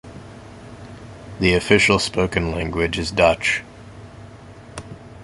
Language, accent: English, United States English